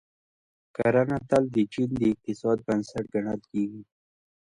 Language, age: Pashto, 19-29